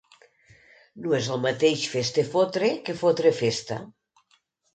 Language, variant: Catalan, Nord-Occidental